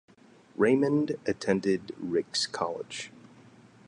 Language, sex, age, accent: English, male, 30-39, United States English